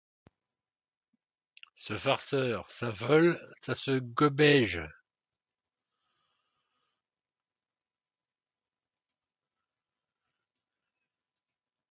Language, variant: French, Français de métropole